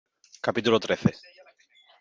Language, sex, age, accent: Spanish, male, 19-29, España: Sur peninsular (Andalucia, Extremadura, Murcia)